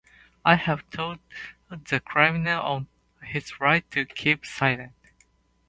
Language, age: English, 19-29